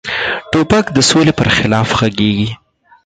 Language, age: Pashto, 19-29